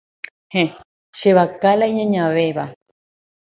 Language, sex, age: Guarani, female, 30-39